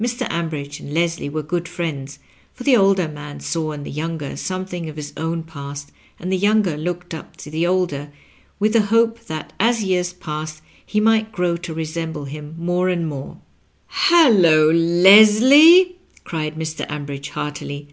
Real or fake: real